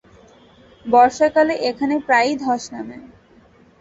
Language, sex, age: Bengali, female, under 19